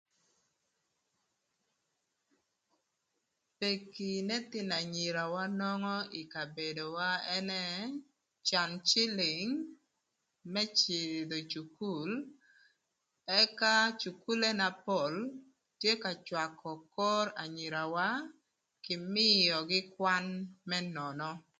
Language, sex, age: Thur, female, 30-39